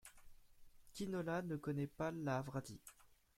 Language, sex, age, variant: French, male, under 19, Français de métropole